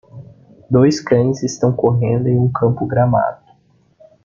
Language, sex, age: Portuguese, male, 30-39